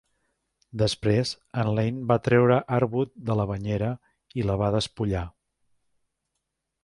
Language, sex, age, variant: Catalan, male, 50-59, Central